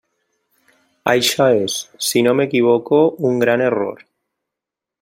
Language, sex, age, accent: Catalan, male, 19-29, valencià